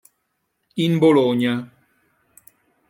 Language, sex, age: Italian, male, 60-69